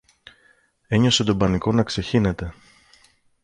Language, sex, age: Greek, male, 30-39